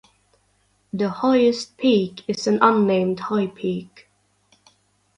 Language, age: English, 19-29